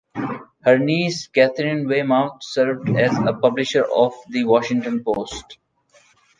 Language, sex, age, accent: English, male, 19-29, India and South Asia (India, Pakistan, Sri Lanka)